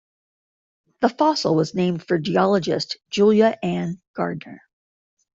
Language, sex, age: English, female, 50-59